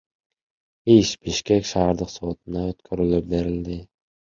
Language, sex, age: Kyrgyz, male, under 19